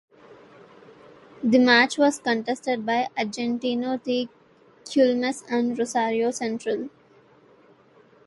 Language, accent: English, United States English